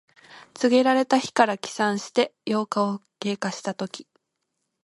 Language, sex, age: Japanese, female, 19-29